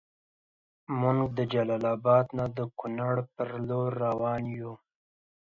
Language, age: Pashto, 19-29